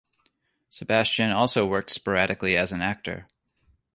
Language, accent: English, United States English